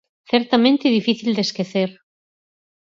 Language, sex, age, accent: Galician, female, 50-59, Central (gheada)